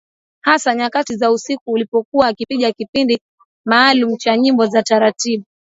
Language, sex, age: Swahili, female, 19-29